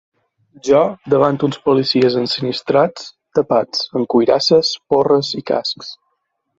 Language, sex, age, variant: Catalan, male, 19-29, Balear